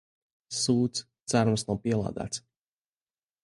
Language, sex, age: Latvian, male, 19-29